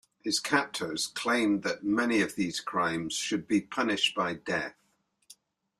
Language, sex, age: English, male, 70-79